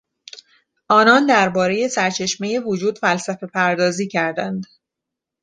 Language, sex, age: Persian, female, 30-39